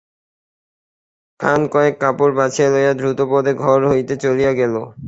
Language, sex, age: Bengali, male, 19-29